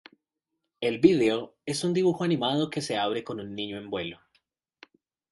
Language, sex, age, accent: Spanish, male, 30-39, Andino-Pacífico: Colombia, Perú, Ecuador, oeste de Bolivia y Venezuela andina